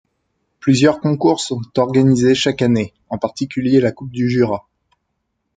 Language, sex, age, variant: French, male, 30-39, Français de métropole